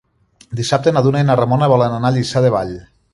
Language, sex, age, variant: Catalan, male, 40-49, Central